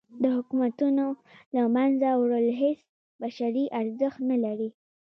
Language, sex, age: Pashto, female, under 19